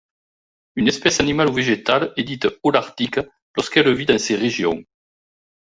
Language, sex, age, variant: French, male, 60-69, Français de métropole